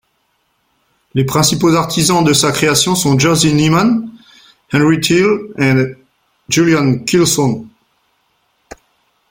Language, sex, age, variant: French, male, 40-49, Français de métropole